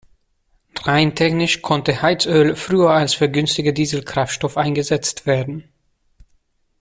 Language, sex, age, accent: German, male, 30-39, Deutschland Deutsch